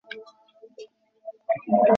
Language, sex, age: Bengali, male, 40-49